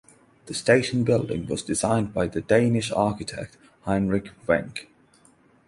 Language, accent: English, England English; India and South Asia (India, Pakistan, Sri Lanka)